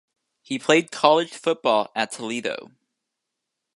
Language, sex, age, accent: English, male, 19-29, United States English